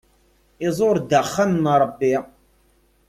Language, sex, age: Kabyle, male, 30-39